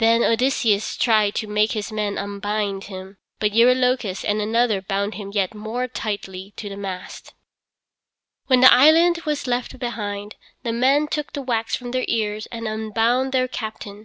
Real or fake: real